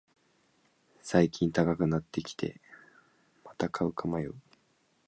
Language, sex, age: Japanese, male, 19-29